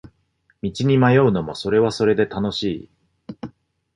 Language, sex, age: Japanese, male, 40-49